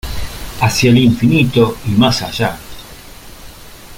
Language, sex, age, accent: Spanish, male, 50-59, Rioplatense: Argentina, Uruguay, este de Bolivia, Paraguay